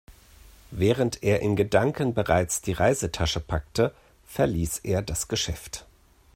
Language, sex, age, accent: German, male, 40-49, Deutschland Deutsch